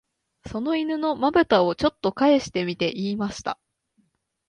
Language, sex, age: Japanese, female, 19-29